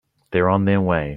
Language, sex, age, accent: English, male, under 19, New Zealand English